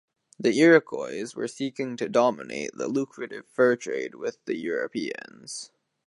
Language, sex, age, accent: English, male, under 19, United States English